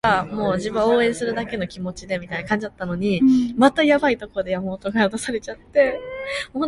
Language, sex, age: Korean, female, 19-29